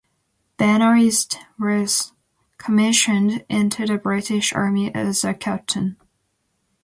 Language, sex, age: English, female, 19-29